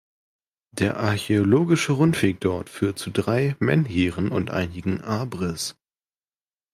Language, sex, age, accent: German, male, under 19, Deutschland Deutsch